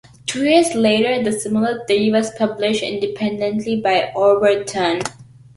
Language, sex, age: English, female, under 19